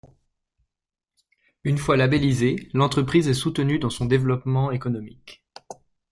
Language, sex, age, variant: French, male, 40-49, Français de métropole